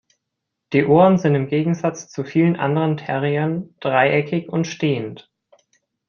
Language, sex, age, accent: German, male, 19-29, Deutschland Deutsch